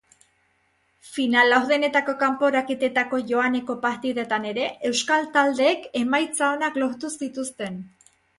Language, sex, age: Basque, female, 40-49